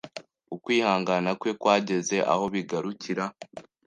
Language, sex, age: Kinyarwanda, male, under 19